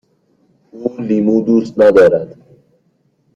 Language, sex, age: Persian, male, 19-29